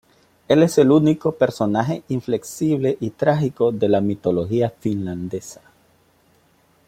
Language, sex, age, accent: Spanish, male, 40-49, América central